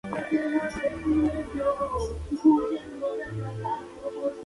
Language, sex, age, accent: Spanish, male, 19-29, México